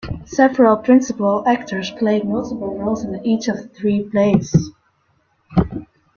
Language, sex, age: English, female, under 19